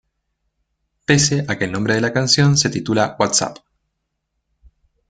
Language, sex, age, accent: Spanish, male, 30-39, Chileno: Chile, Cuyo